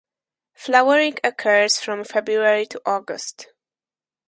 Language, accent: English, Slavic